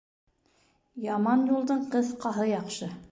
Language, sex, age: Bashkir, female, 50-59